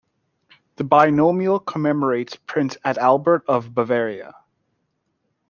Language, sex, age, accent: English, male, 30-39, United States English